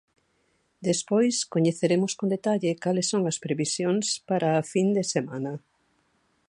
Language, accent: Galician, Normativo (estándar)